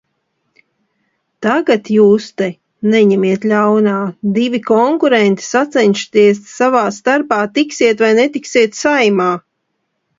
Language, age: Latvian, 40-49